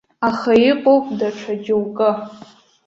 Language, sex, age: Abkhazian, female, under 19